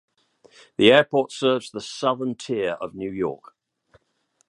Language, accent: English, England English